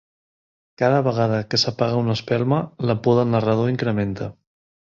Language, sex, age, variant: Catalan, male, 30-39, Central